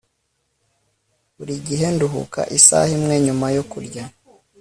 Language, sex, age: Kinyarwanda, female, 19-29